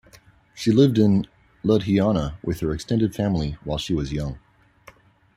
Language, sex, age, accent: English, male, 19-29, United States English